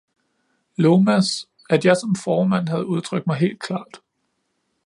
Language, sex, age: Danish, male, 30-39